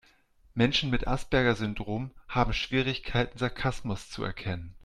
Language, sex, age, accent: German, male, 40-49, Deutschland Deutsch